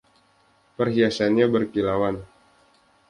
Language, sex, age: Indonesian, male, 19-29